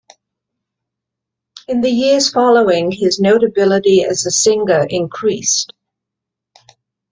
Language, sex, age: English, female, 70-79